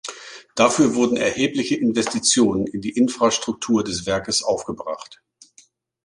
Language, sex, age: German, male, 50-59